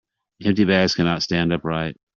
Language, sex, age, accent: English, male, 50-59, United States English